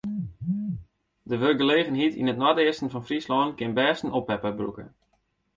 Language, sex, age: Western Frisian, male, 19-29